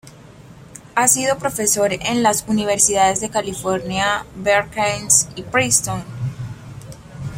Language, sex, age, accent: Spanish, female, 19-29, Andino-Pacífico: Colombia, Perú, Ecuador, oeste de Bolivia y Venezuela andina